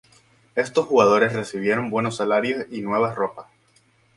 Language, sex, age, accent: Spanish, male, 19-29, España: Islas Canarias